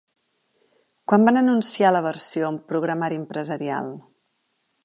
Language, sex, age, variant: Catalan, female, 40-49, Central